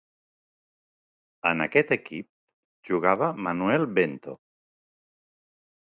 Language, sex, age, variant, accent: Catalan, male, 40-49, Central, central